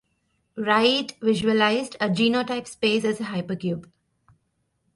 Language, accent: English, India and South Asia (India, Pakistan, Sri Lanka)